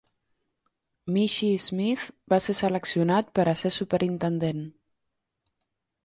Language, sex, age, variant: Catalan, female, 30-39, Central